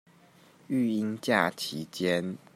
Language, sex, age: Chinese, male, 19-29